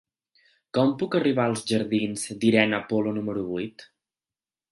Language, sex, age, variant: Catalan, male, 19-29, Central